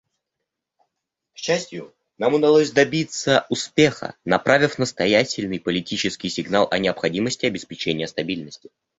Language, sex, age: Russian, male, under 19